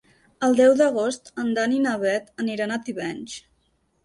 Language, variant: Catalan, Central